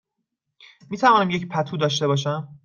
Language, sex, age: Persian, male, 19-29